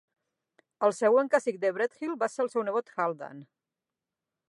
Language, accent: Catalan, central; nord-occidental